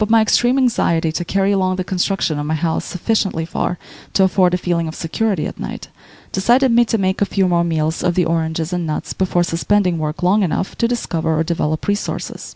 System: none